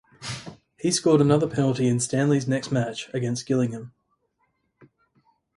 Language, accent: English, Australian English